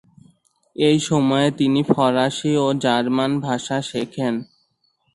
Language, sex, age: Bengali, male, 19-29